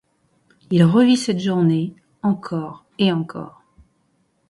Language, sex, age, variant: French, female, 40-49, Français de métropole